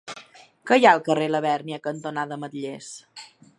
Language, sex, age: Catalan, female, 30-39